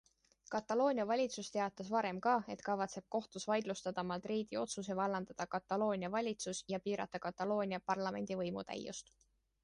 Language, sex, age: Estonian, female, 19-29